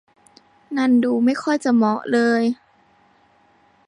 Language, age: Thai, under 19